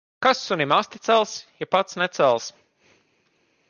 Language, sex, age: Latvian, male, 30-39